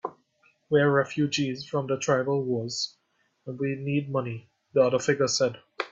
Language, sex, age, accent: English, male, 19-29, West Indies and Bermuda (Bahamas, Bermuda, Jamaica, Trinidad)